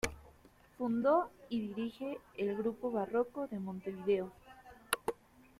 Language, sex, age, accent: Spanish, female, 19-29, México